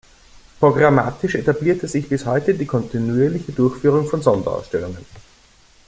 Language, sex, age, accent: German, male, 19-29, Österreichisches Deutsch